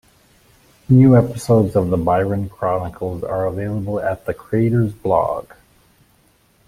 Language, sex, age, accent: English, male, 50-59, United States English